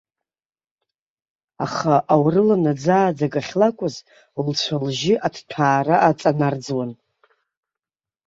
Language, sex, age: Abkhazian, female, 30-39